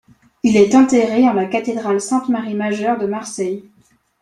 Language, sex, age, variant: French, male, under 19, Français de métropole